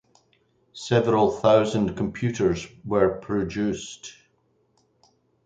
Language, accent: English, Scottish English